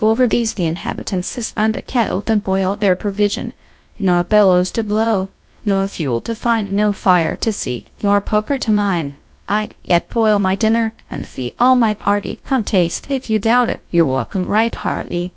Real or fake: fake